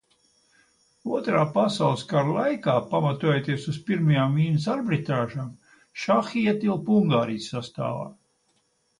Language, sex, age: Latvian, male, 70-79